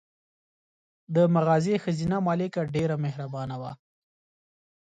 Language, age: Pashto, 30-39